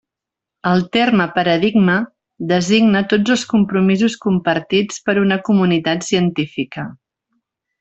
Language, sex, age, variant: Catalan, female, 40-49, Central